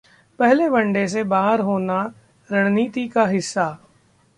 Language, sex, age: Hindi, male, 30-39